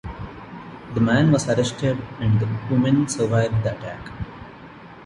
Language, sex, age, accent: English, male, 19-29, India and South Asia (India, Pakistan, Sri Lanka)